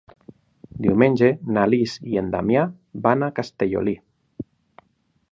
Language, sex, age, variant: Catalan, male, 40-49, Nord-Occidental